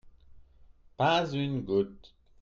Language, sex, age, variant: French, male, 30-39, Français de métropole